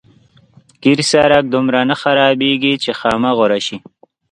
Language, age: Pashto, 19-29